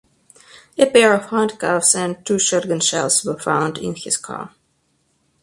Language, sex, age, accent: English, female, 19-29, Russian